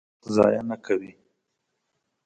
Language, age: Pashto, 30-39